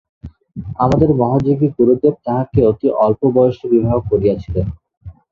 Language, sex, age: Bengali, male, 19-29